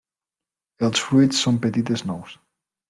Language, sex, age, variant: Catalan, male, 19-29, Nord-Occidental